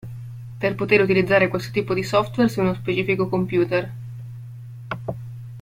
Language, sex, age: Italian, female, 19-29